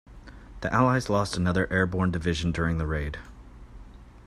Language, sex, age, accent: English, male, 30-39, United States English